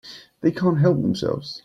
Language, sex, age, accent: English, male, 19-29, England English